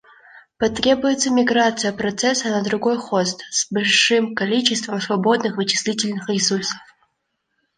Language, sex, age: Russian, female, under 19